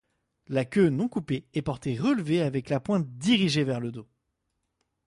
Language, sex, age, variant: French, male, 19-29, Français de métropole